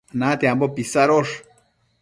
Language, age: Matsés, 40-49